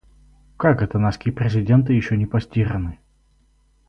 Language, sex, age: Russian, male, 19-29